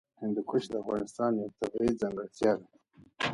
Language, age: Pashto, 30-39